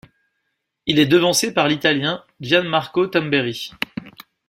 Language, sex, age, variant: French, male, 30-39, Français de métropole